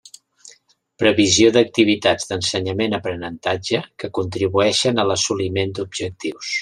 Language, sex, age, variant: Catalan, male, 60-69, Central